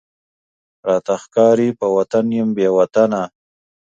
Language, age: Pashto, 30-39